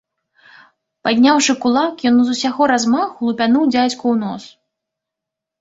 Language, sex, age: Belarusian, female, 30-39